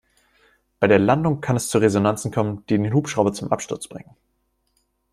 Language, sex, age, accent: German, male, 19-29, Deutschland Deutsch